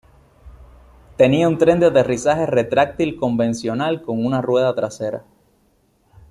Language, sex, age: Spanish, male, 19-29